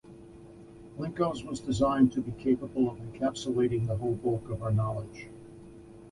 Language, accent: English, United States English